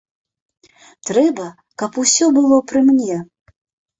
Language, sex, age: Belarusian, female, 50-59